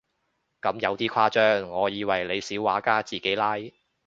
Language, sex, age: Cantonese, male, 19-29